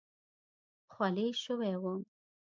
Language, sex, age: Pashto, female, 30-39